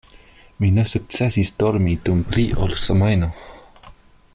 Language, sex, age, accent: Esperanto, male, 30-39, Internacia